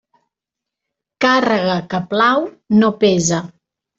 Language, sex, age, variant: Catalan, female, 40-49, Central